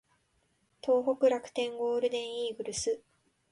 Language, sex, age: Japanese, female, 19-29